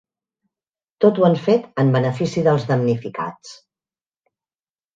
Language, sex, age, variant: Catalan, female, 50-59, Central